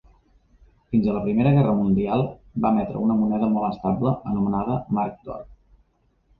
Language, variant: Catalan, Central